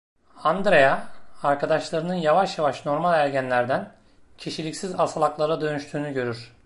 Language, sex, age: Turkish, male, 30-39